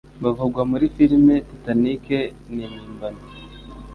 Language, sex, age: Kinyarwanda, male, 30-39